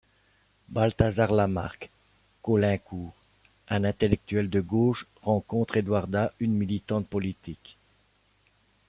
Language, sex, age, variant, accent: French, male, 50-59, Français d'Europe, Français de Belgique